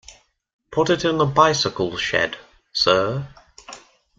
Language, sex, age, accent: English, male, under 19, England English